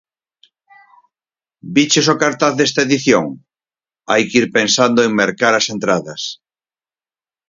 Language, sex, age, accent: Galician, male, 50-59, Normativo (estándar)